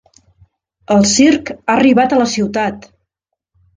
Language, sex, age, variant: Catalan, female, 40-49, Central